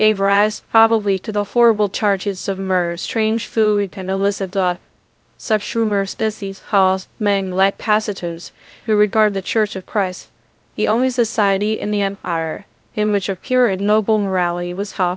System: TTS, VITS